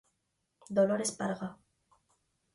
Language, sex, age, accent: Galician, female, 19-29, Normativo (estándar)